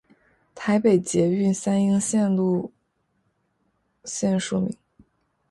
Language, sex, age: Chinese, female, 19-29